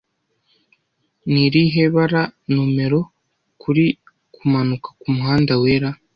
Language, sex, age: Kinyarwanda, male, under 19